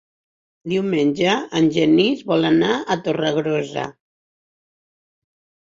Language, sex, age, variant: Catalan, female, 70-79, Central